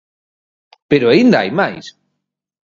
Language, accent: Galician, Oriental (común en zona oriental)